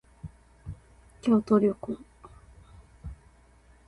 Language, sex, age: Japanese, female, 30-39